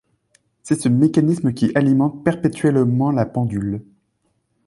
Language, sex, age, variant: French, male, 19-29, Français de métropole